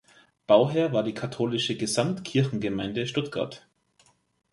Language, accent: German, Deutschland Deutsch